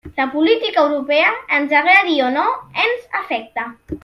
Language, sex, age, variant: Catalan, male, under 19, Central